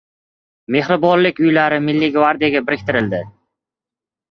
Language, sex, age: Uzbek, male, 19-29